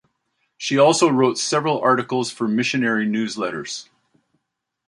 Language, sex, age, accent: English, male, 60-69, Canadian English